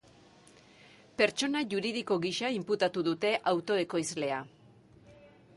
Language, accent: Basque, Mendebalekoa (Araba, Bizkaia, Gipuzkoako mendebaleko herri batzuk)